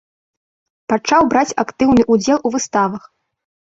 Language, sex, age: Belarusian, female, 19-29